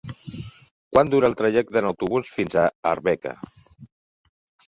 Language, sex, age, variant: Catalan, male, 50-59, Central